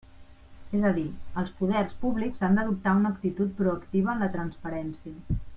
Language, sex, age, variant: Catalan, female, 30-39, Central